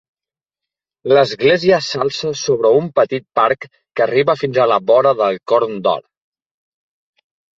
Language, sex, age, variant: Catalan, male, 30-39, Central